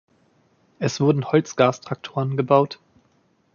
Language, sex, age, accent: German, male, 30-39, Deutschland Deutsch